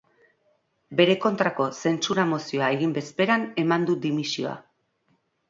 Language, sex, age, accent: Basque, female, 40-49, Erdialdekoa edo Nafarra (Gipuzkoa, Nafarroa)